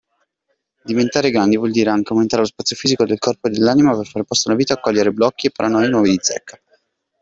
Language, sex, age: Italian, male, 19-29